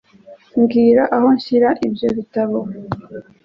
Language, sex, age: Kinyarwanda, female, 19-29